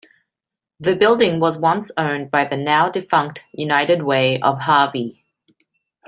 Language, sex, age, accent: English, female, 30-39, Australian English